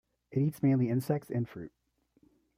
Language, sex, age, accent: English, male, 30-39, United States English